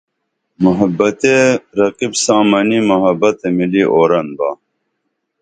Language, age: Dameli, 50-59